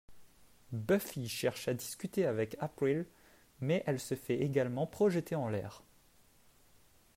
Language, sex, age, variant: French, male, 19-29, Français de métropole